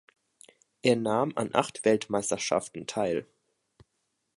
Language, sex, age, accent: German, male, 19-29, Deutschland Deutsch